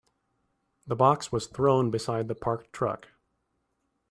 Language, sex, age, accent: English, male, 30-39, United States English